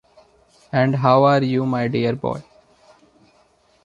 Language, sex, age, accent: English, male, 19-29, India and South Asia (India, Pakistan, Sri Lanka)